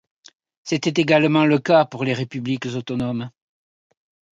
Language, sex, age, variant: French, male, 60-69, Français de métropole